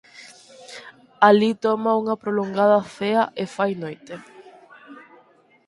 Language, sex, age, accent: Galician, female, 19-29, Normativo (estándar)